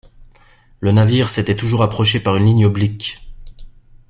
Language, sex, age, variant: French, male, 30-39, Français de métropole